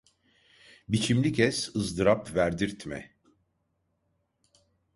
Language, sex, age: Turkish, male, 60-69